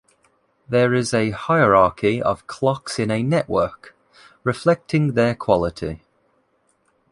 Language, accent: English, England English